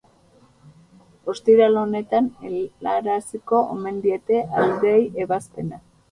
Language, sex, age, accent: Basque, male, 40-49, Erdialdekoa edo Nafarra (Gipuzkoa, Nafarroa)